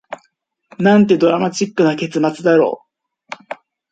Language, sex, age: Japanese, male, 19-29